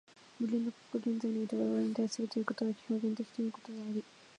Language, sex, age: Japanese, female, 19-29